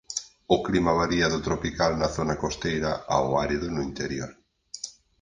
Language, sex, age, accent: Galician, male, 40-49, Oriental (común en zona oriental)